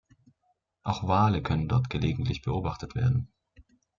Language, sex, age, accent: German, male, 19-29, Deutschland Deutsch